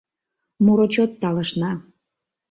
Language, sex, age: Mari, female, 40-49